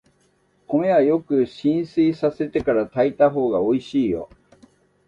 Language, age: Japanese, 60-69